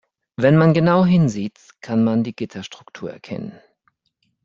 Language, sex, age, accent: German, male, 50-59, Deutschland Deutsch